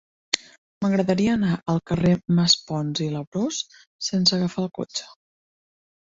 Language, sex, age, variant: Catalan, female, 30-39, Central